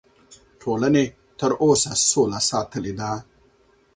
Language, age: Pashto, 40-49